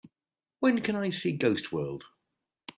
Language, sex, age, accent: English, male, 40-49, England English